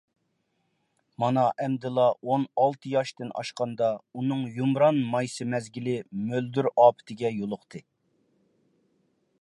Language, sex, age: Uyghur, male, 40-49